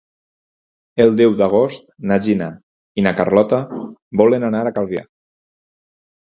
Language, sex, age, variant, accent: Catalan, male, 40-49, Valencià septentrional, valencià